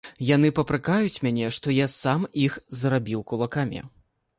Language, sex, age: Belarusian, male, 30-39